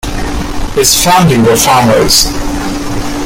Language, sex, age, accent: English, male, 19-29, India and South Asia (India, Pakistan, Sri Lanka)